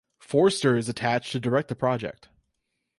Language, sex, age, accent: English, male, 19-29, United States English